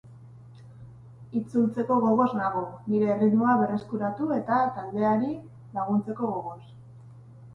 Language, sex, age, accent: Basque, female, 40-49, Mendebalekoa (Araba, Bizkaia, Gipuzkoako mendebaleko herri batzuk)